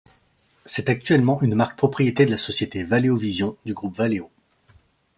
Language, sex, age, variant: French, male, 30-39, Français de métropole